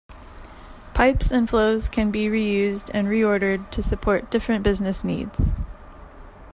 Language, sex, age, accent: English, female, 30-39, United States English